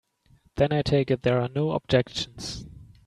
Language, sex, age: English, male, 19-29